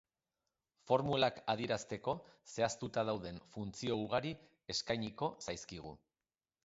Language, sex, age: Basque, male, 40-49